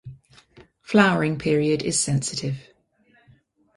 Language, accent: English, England English